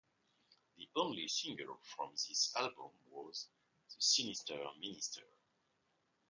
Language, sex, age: English, male, 40-49